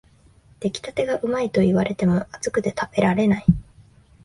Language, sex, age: Japanese, female, 19-29